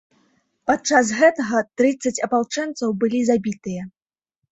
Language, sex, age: Belarusian, female, 19-29